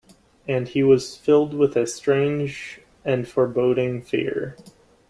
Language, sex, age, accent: English, male, 19-29, United States English